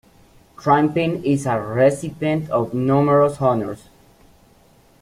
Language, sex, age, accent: English, male, 19-29, United States English